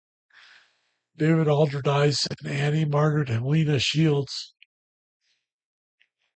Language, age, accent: English, 60-69, United States English